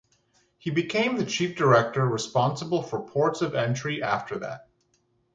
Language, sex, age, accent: English, male, 19-29, United States English